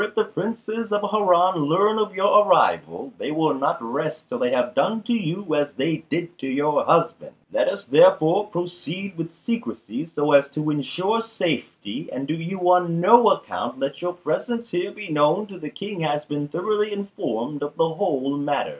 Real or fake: real